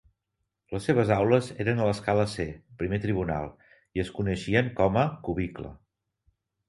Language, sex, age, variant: Catalan, male, 50-59, Central